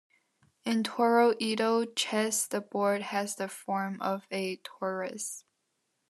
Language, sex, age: English, female, under 19